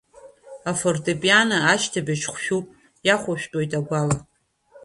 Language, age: Abkhazian, under 19